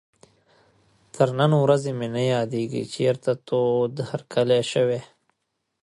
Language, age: Pashto, 30-39